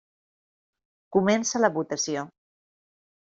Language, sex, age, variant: Catalan, female, 40-49, Central